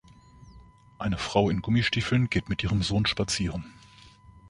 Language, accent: German, Deutschland Deutsch